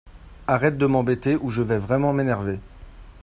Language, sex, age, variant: French, male, 30-39, Français de métropole